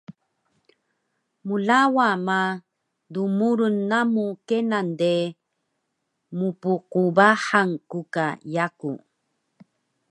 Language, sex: Taroko, female